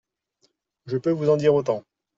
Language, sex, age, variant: French, male, 19-29, Français de métropole